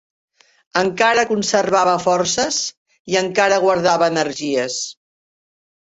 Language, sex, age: Catalan, female, 60-69